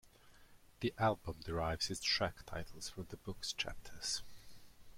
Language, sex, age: English, male, 30-39